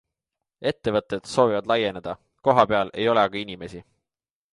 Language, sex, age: Estonian, male, 19-29